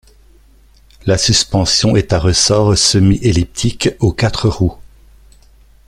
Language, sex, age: French, male, 50-59